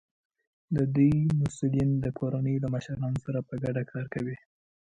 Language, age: Pashto, under 19